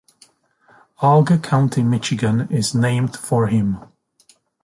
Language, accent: English, England English